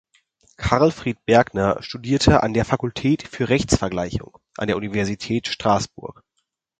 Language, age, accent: German, under 19, Deutschland Deutsch